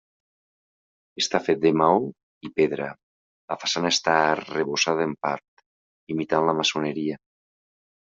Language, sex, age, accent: Catalan, male, 40-49, valencià